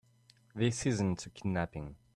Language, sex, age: English, male, 19-29